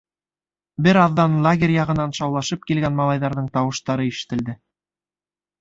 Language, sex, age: Bashkir, male, 19-29